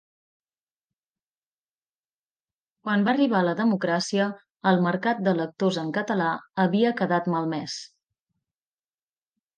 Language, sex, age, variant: Catalan, female, 30-39, Nord-Occidental